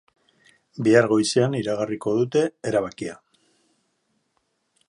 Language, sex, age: Basque, male, 50-59